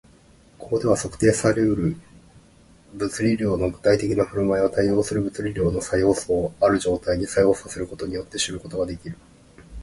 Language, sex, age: Japanese, male, 30-39